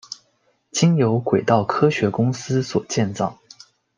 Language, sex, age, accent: Chinese, male, 19-29, 出生地：广东省